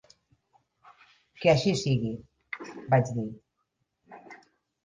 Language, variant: Catalan, Central